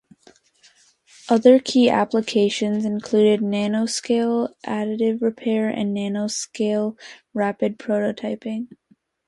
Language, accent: English, United States English